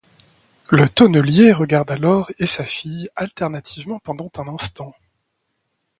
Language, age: French, 40-49